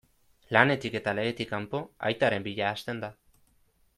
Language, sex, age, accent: Basque, male, 19-29, Erdialdekoa edo Nafarra (Gipuzkoa, Nafarroa)